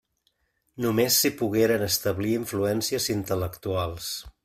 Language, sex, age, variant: Catalan, male, 50-59, Central